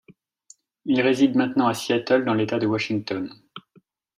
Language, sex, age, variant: French, male, 40-49, Français de métropole